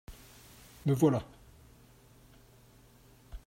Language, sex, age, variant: French, male, 40-49, Français de métropole